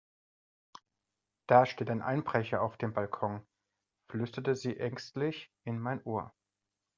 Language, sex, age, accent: German, male, 40-49, Deutschland Deutsch